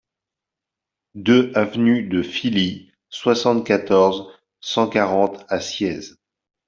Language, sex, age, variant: French, male, 30-39, Français de métropole